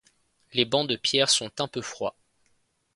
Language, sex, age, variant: French, male, 19-29, Français de métropole